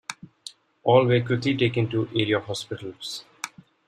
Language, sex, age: English, male, 19-29